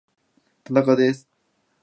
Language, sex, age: Japanese, male, 19-29